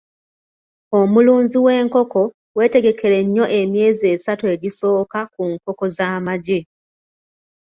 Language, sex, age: Ganda, female, 30-39